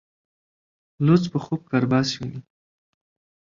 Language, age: Pashto, 19-29